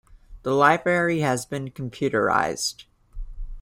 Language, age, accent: English, 19-29, United States English